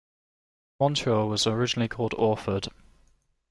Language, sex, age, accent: English, male, 19-29, England English